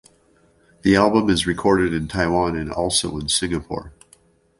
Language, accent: English, United States English